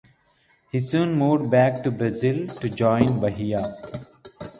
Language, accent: English, India and South Asia (India, Pakistan, Sri Lanka)